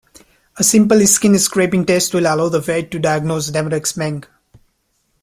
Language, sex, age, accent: English, male, 19-29, India and South Asia (India, Pakistan, Sri Lanka)